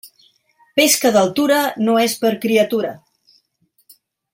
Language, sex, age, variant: Catalan, female, 60-69, Central